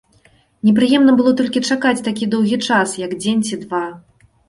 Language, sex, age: Belarusian, female, 30-39